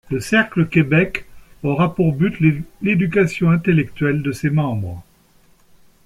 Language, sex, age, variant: French, male, 60-69, Français de métropole